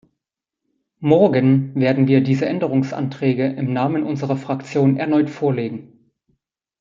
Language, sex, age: German, male, 30-39